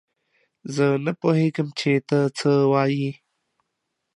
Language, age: Pashto, 30-39